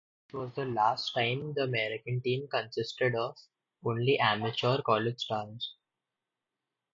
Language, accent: English, India and South Asia (India, Pakistan, Sri Lanka)